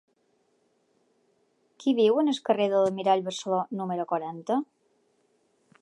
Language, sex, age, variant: Catalan, female, 40-49, Balear